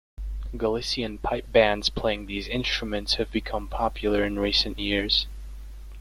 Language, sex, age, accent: English, male, under 19, Canadian English